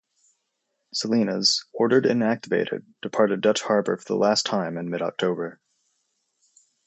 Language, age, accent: English, 19-29, United States English